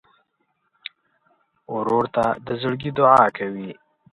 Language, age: Pashto, 19-29